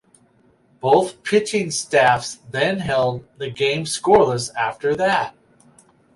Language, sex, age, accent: English, male, 50-59, United States English